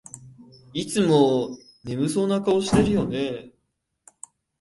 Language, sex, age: Japanese, male, 19-29